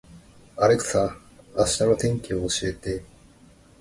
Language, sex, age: Japanese, male, 30-39